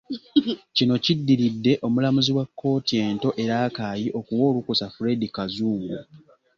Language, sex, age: Ganda, male, 19-29